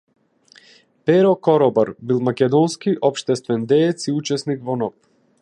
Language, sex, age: Macedonian, female, 19-29